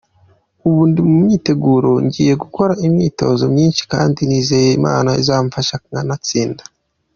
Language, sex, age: Kinyarwanda, male, 19-29